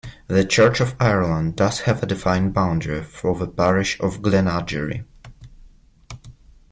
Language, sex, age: English, male, 19-29